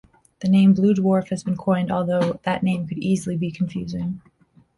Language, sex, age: English, female, 19-29